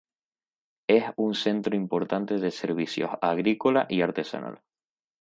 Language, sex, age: Spanish, male, 19-29